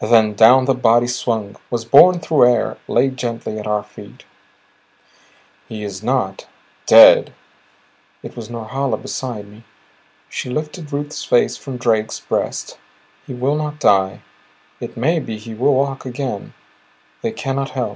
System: none